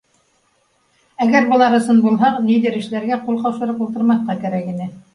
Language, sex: Bashkir, female